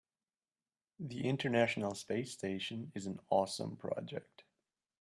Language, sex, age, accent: English, male, 19-29, Canadian English